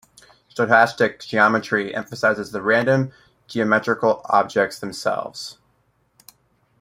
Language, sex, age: English, male, 19-29